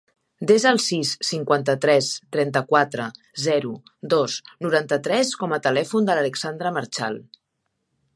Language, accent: Catalan, central; nord-occidental